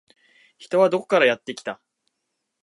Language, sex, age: Japanese, male, 19-29